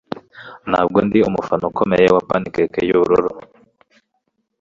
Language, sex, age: Kinyarwanda, male, 19-29